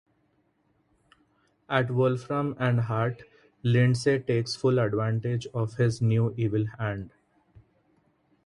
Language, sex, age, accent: English, male, 19-29, India and South Asia (India, Pakistan, Sri Lanka)